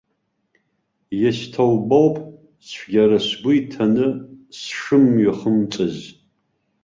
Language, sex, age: Abkhazian, male, 50-59